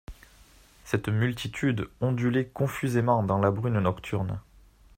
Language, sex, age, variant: French, male, 19-29, Français de métropole